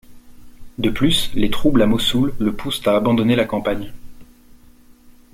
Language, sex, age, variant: French, male, 19-29, Français de métropole